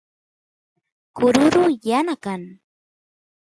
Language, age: Santiago del Estero Quichua, 30-39